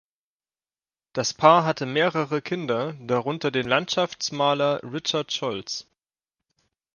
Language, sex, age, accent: German, male, 19-29, Deutschland Deutsch